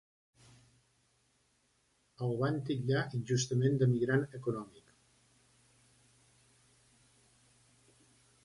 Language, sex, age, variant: Catalan, male, 60-69, Septentrional